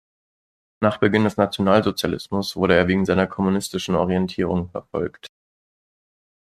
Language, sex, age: German, male, 19-29